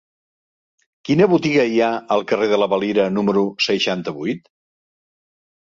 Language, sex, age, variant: Catalan, male, 60-69, Central